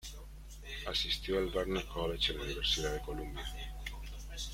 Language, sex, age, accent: Spanish, male, 40-49, España: Centro-Sur peninsular (Madrid, Toledo, Castilla-La Mancha)